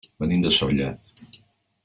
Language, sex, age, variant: Catalan, male, 50-59, Central